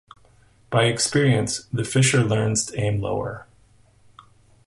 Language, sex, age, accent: English, male, 50-59, United States English